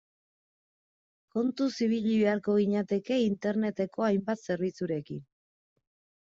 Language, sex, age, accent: Basque, female, 30-39, Erdialdekoa edo Nafarra (Gipuzkoa, Nafarroa)